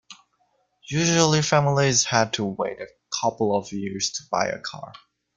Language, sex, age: English, male, under 19